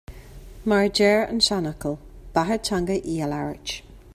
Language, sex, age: Irish, female, 40-49